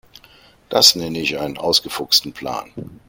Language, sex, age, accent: German, male, 50-59, Deutschland Deutsch